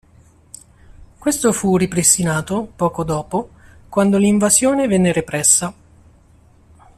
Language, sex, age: Italian, male, 30-39